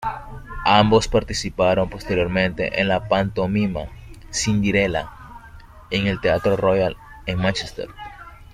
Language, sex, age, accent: Spanish, male, 19-29, México